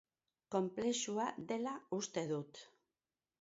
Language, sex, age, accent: Basque, female, 50-59, Erdialdekoa edo Nafarra (Gipuzkoa, Nafarroa)